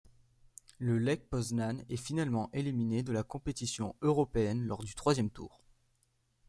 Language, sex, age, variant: French, male, under 19, Français de métropole